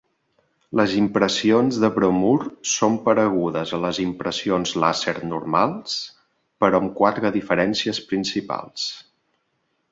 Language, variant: Catalan, Central